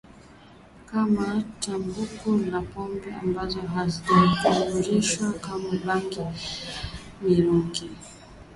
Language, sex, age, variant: Swahili, female, 19-29, Kiswahili Sanifu (EA)